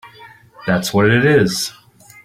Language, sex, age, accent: English, male, 40-49, United States English